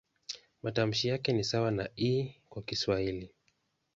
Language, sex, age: Swahili, male, 19-29